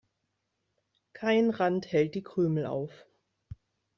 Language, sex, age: German, female, 30-39